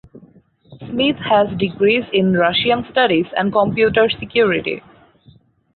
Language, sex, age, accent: English, female, 19-29, India and South Asia (India, Pakistan, Sri Lanka)